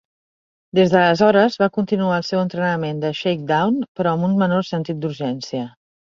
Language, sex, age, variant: Catalan, female, 40-49, Central